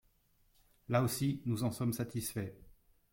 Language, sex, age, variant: French, male, 30-39, Français de métropole